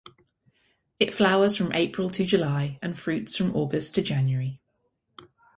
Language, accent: English, England English